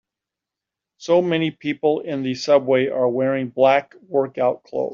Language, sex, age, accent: English, male, 50-59, United States English